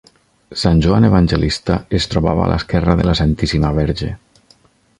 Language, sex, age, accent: Catalan, male, 40-49, valencià